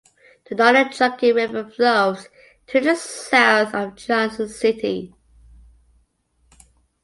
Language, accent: English, Scottish English